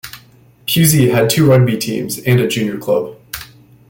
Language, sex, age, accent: English, male, 19-29, United States English